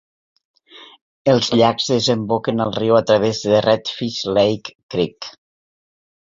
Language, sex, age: Catalan, female, 60-69